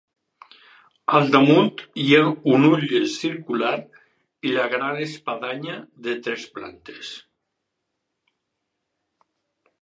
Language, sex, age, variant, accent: Catalan, male, 50-59, Valencià central, valencià